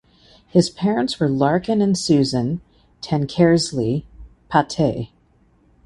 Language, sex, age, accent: English, female, 40-49, United States English